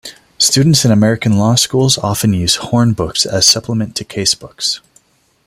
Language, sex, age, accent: English, male, 30-39, United States English